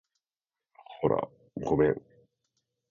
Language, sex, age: Japanese, male, 40-49